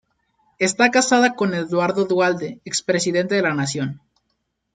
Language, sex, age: Spanish, male, 19-29